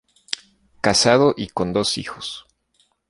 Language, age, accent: Spanish, 30-39, México